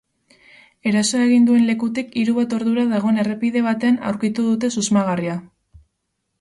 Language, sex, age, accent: Basque, female, 19-29, Erdialdekoa edo Nafarra (Gipuzkoa, Nafarroa)